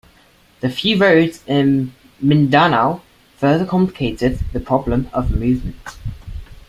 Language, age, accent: English, under 19, England English